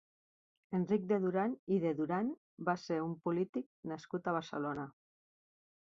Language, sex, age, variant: Catalan, female, 50-59, Central